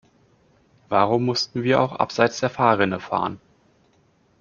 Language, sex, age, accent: German, male, 30-39, Deutschland Deutsch